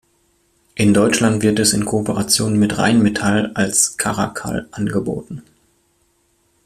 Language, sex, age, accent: German, male, 19-29, Deutschland Deutsch